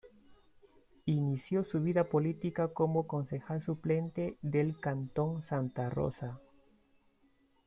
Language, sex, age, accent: Spanish, male, 19-29, Andino-Pacífico: Colombia, Perú, Ecuador, oeste de Bolivia y Venezuela andina